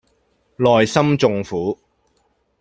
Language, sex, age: Cantonese, male, 30-39